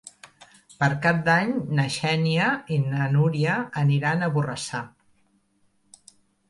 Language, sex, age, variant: Catalan, female, 60-69, Central